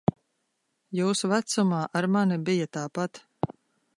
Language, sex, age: Latvian, female, 30-39